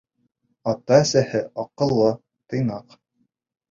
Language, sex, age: Bashkir, male, 19-29